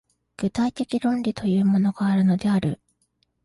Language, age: Japanese, 19-29